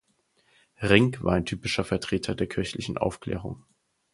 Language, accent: German, Deutschland Deutsch